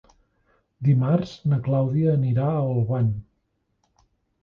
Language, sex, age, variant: Catalan, male, 40-49, Nord-Occidental